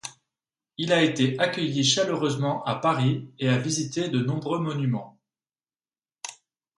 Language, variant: French, Français de métropole